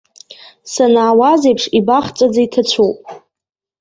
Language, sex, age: Abkhazian, female, under 19